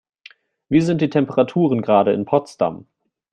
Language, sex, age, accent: German, male, 19-29, Deutschland Deutsch